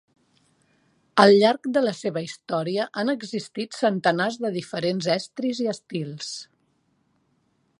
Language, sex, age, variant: Catalan, female, 50-59, Central